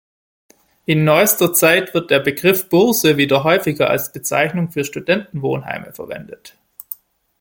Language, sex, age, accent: German, male, 19-29, Deutschland Deutsch